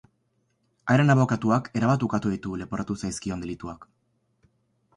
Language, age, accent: Basque, 19-29, Batua